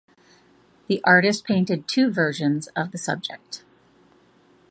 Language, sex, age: English, female, 40-49